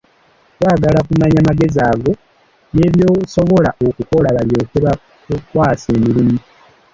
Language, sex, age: Ganda, male, under 19